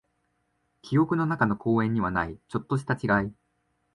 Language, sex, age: Japanese, male, 19-29